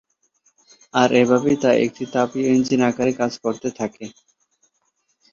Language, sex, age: Bengali, male, 19-29